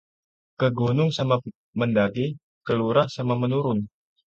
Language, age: Indonesian, 19-29